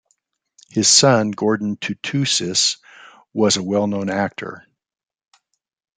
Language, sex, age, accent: English, male, 50-59, United States English